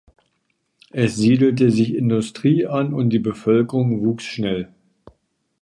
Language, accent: German, Deutschland Deutsch